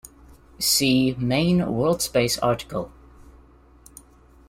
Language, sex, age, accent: English, male, 19-29, New Zealand English